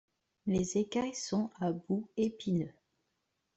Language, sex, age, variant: French, female, 30-39, Français de métropole